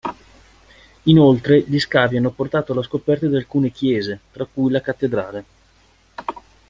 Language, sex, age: Italian, male, 40-49